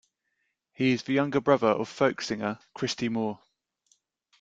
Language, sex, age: English, male, 40-49